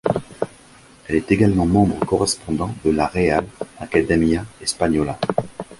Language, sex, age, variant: French, male, 50-59, Français de métropole